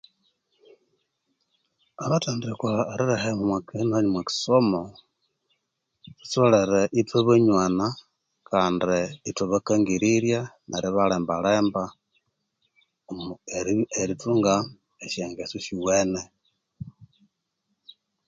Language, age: Konzo, 40-49